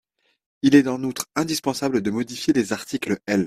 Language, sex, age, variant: French, male, 30-39, Français de métropole